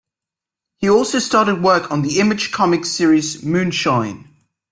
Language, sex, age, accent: English, male, 19-29, England English